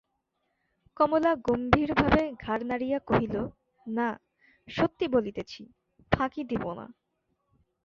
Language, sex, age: Bengali, female, 19-29